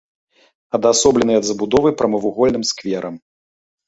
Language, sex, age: Belarusian, male, 40-49